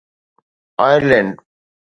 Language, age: Sindhi, 40-49